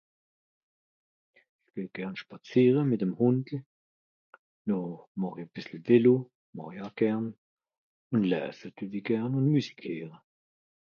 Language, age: Swiss German, 60-69